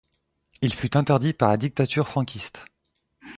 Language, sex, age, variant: French, male, 19-29, Français de métropole